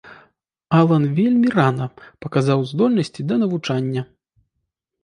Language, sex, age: Belarusian, male, 30-39